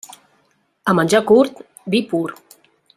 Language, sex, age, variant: Catalan, female, 40-49, Central